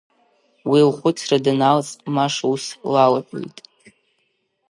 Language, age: Abkhazian, under 19